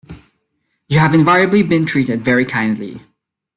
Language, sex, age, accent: English, male, 19-29, Filipino